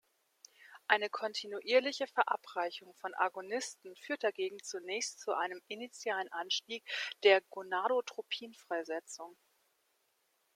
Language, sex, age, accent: German, female, 30-39, Deutschland Deutsch